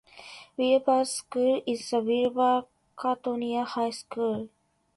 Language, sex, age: English, female, 19-29